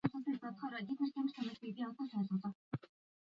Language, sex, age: Mongolian, female, 50-59